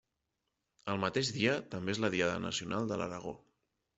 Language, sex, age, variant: Catalan, male, 30-39, Central